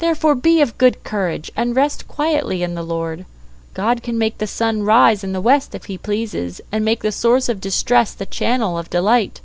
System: none